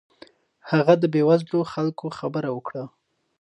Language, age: Pashto, 19-29